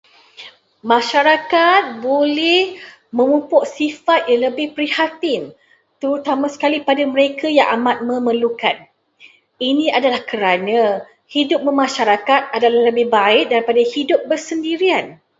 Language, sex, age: Malay, female, 30-39